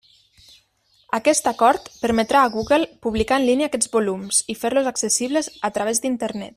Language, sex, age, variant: Catalan, female, 19-29, Nord-Occidental